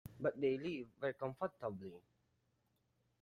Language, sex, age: English, male, 19-29